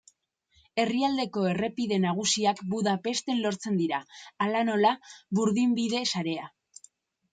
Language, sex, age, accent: Basque, female, 19-29, Erdialdekoa edo Nafarra (Gipuzkoa, Nafarroa)